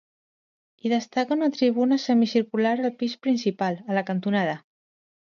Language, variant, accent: Catalan, Central, central